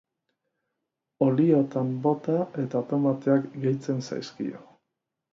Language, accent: Basque, Erdialdekoa edo Nafarra (Gipuzkoa, Nafarroa)